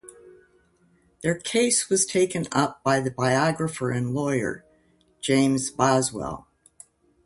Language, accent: English, United States English